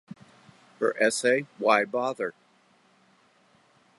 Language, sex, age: English, male, 70-79